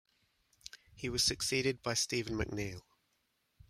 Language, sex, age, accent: English, male, 30-39, England English